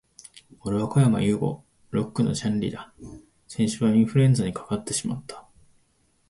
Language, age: Japanese, 19-29